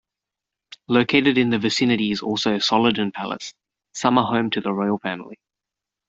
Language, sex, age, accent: English, male, 19-29, Australian English